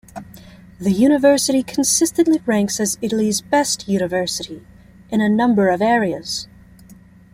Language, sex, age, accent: English, female, 19-29, United States English